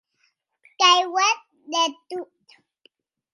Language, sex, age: Occitan, female, 30-39